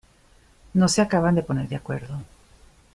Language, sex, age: Spanish, female, 50-59